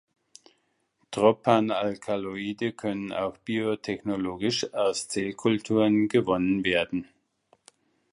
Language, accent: German, Deutschland Deutsch